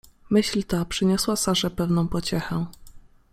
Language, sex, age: Polish, female, 19-29